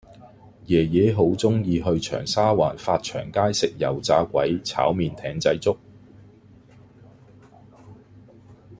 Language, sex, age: Cantonese, male, 40-49